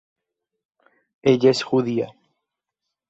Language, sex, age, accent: Spanish, male, 19-29, España: Norte peninsular (Asturias, Castilla y León, Cantabria, País Vasco, Navarra, Aragón, La Rioja, Guadalajara, Cuenca)